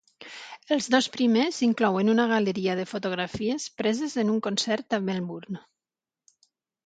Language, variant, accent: Catalan, Nord-Occidental, Tortosí